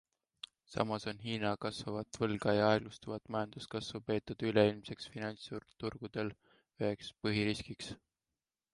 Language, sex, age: Estonian, male, 19-29